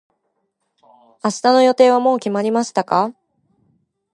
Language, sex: Japanese, female